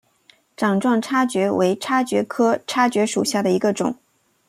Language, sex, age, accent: Chinese, female, 30-39, 出生地：吉林省